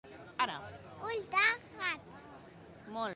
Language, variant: Catalan, Central